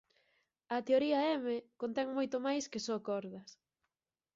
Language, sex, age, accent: Galician, female, 19-29, Atlántico (seseo e gheada)